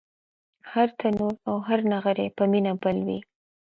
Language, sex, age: Pashto, female, 40-49